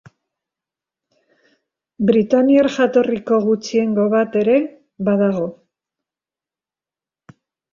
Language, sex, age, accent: Basque, female, 70-79, Mendebalekoa (Araba, Bizkaia, Gipuzkoako mendebaleko herri batzuk)